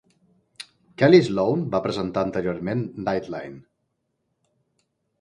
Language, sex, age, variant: Catalan, male, 40-49, Central